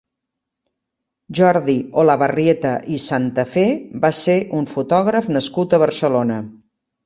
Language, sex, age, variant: Catalan, female, 60-69, Central